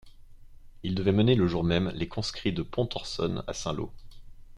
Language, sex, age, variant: French, male, 19-29, Français de métropole